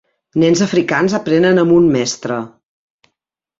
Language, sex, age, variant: Catalan, female, 50-59, Central